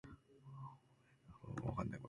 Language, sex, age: Japanese, male, 19-29